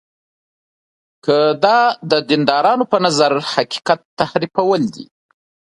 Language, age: Pashto, 30-39